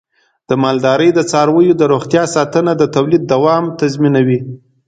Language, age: Pashto, 19-29